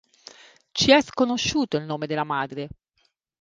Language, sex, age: Italian, female, 40-49